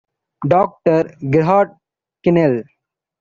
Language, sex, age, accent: English, male, 19-29, India and South Asia (India, Pakistan, Sri Lanka)